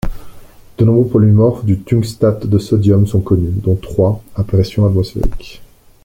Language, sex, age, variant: French, male, 30-39, Français de métropole